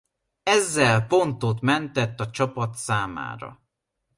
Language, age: Hungarian, 19-29